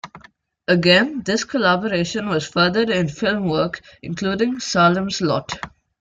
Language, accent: English, India and South Asia (India, Pakistan, Sri Lanka)